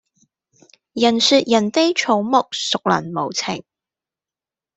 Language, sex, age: Cantonese, female, 19-29